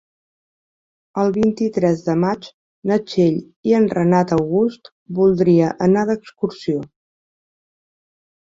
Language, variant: Catalan, Central